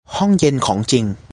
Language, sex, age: Thai, male, 19-29